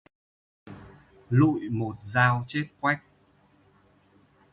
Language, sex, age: Vietnamese, male, 19-29